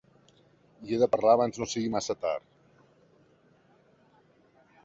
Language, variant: Catalan, Central